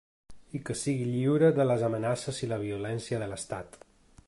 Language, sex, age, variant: Catalan, male, 30-39, Central